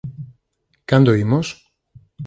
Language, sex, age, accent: Galician, male, 40-49, Normativo (estándar)